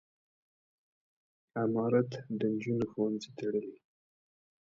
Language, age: Pashto, 19-29